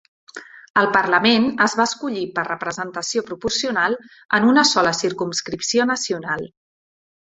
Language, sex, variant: Catalan, female, Central